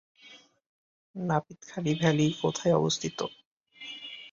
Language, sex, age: Bengali, male, 19-29